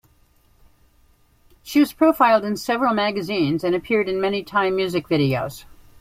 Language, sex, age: English, female, 60-69